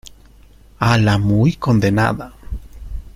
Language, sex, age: Spanish, male, 30-39